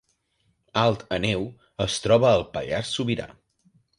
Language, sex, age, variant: Catalan, male, 19-29, Nord-Occidental